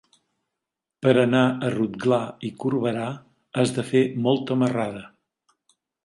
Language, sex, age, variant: Catalan, male, 60-69, Nord-Occidental